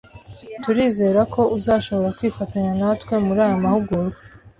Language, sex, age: Kinyarwanda, female, 19-29